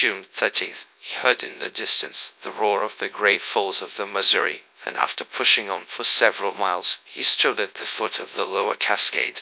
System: TTS, GradTTS